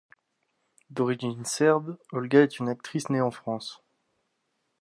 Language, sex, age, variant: French, male, 19-29, Français de métropole